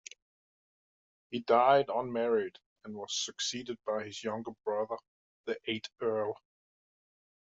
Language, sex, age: English, male, 50-59